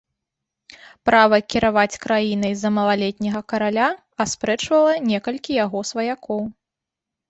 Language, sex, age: Belarusian, female, 30-39